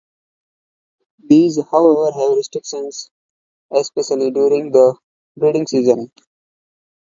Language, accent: English, India and South Asia (India, Pakistan, Sri Lanka)